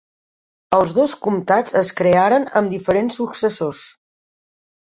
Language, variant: Catalan, Central